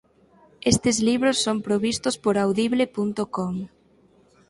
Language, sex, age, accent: Galician, female, 19-29, Normativo (estándar)